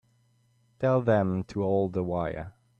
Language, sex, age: English, male, 19-29